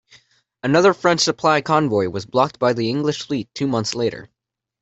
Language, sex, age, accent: English, male, under 19, United States English